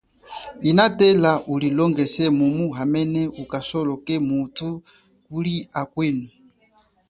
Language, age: Chokwe, 40-49